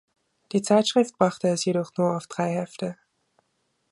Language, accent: German, Österreichisches Deutsch